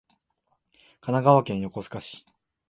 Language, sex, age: Japanese, male, 19-29